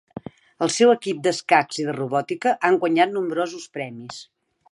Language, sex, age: Catalan, female, 60-69